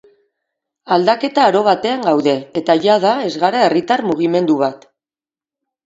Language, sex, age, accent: Basque, female, 40-49, Mendebalekoa (Araba, Bizkaia, Gipuzkoako mendebaleko herri batzuk)